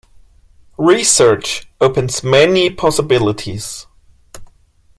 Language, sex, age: English, male, 19-29